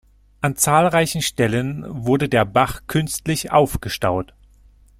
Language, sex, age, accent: German, male, 30-39, Deutschland Deutsch